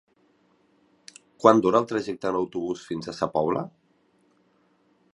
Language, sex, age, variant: Catalan, male, 30-39, Central